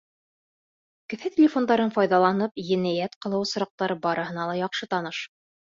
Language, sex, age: Bashkir, female, 30-39